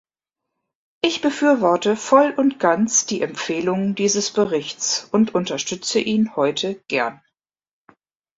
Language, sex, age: German, female, 50-59